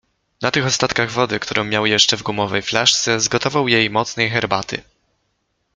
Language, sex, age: Polish, male, 19-29